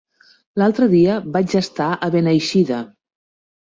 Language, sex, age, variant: Catalan, female, 50-59, Central